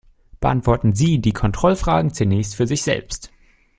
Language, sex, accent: German, male, Deutschland Deutsch